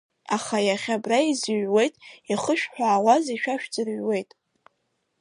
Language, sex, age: Abkhazian, female, under 19